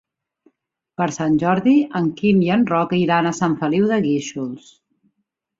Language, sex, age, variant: Catalan, female, 40-49, Central